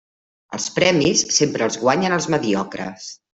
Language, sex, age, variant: Catalan, female, 50-59, Central